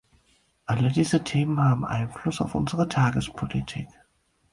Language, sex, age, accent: German, male, 19-29, Deutschland Deutsch